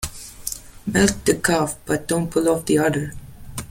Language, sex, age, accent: English, male, 19-29, India and South Asia (India, Pakistan, Sri Lanka)